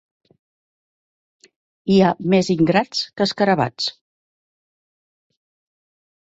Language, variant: Catalan, Central